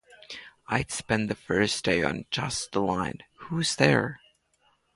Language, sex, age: English, male, under 19